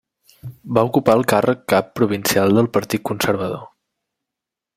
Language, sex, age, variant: Catalan, male, 19-29, Septentrional